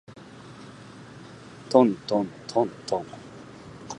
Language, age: Japanese, 19-29